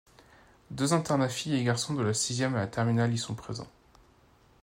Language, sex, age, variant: French, male, 19-29, Français de métropole